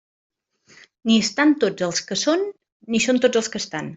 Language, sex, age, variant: Catalan, female, 40-49, Central